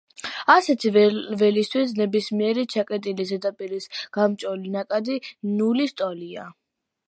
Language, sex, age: Georgian, female, under 19